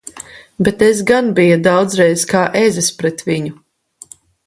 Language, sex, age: Latvian, female, 30-39